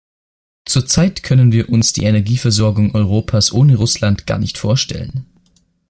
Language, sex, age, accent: German, male, 19-29, Österreichisches Deutsch